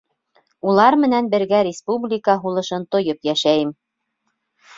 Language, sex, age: Bashkir, female, 30-39